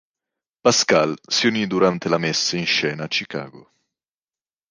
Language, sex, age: Italian, male, 19-29